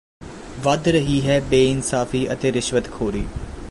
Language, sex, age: Punjabi, male, 19-29